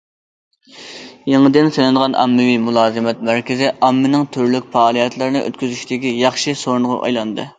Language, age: Uyghur, 19-29